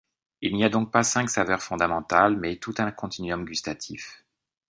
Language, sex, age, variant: French, male, 50-59, Français de métropole